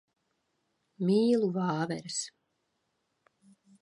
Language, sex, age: Latvian, female, 40-49